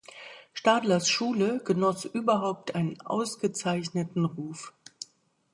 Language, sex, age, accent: German, female, 50-59, Deutschland Deutsch